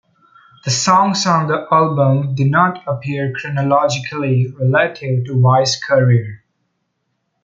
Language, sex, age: English, male, under 19